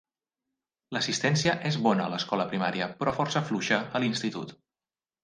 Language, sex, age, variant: Catalan, male, 30-39, Central